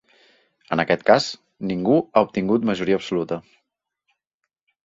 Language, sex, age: Catalan, male, 30-39